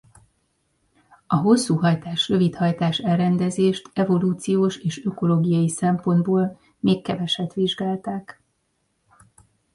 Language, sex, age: Hungarian, female, 40-49